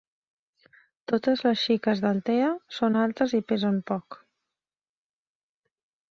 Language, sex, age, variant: Catalan, female, 30-39, Central